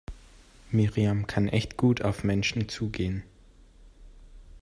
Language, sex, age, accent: German, male, 30-39, Deutschland Deutsch